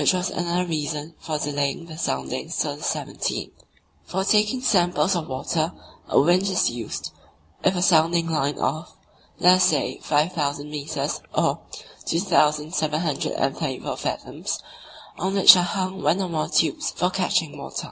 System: none